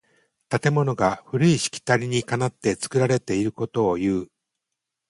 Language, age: Japanese, 60-69